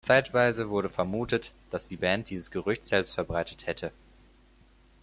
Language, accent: German, Deutschland Deutsch